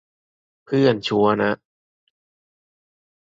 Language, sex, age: Thai, male, 30-39